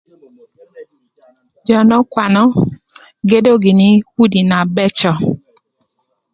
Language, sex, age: Thur, female, 30-39